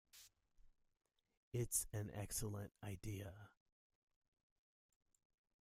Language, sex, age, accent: English, male, 40-49, United States English